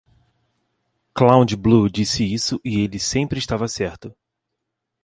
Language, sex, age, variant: Portuguese, male, 19-29, Portuguese (Brasil)